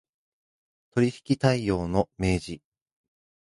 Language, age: Japanese, 19-29